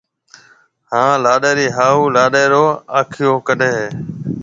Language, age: Marwari (Pakistan), 40-49